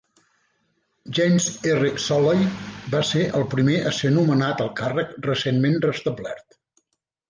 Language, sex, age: Catalan, female, 60-69